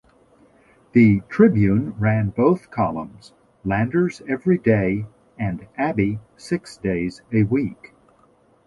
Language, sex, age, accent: English, male, 60-69, United States English